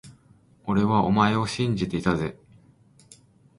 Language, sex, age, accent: Japanese, male, 40-49, 関西弁